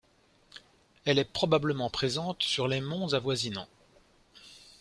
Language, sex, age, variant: French, male, 40-49, Français de métropole